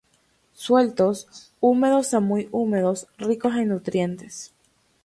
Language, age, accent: Spanish, 19-29, Andino-Pacífico: Colombia, Perú, Ecuador, oeste de Bolivia y Venezuela andina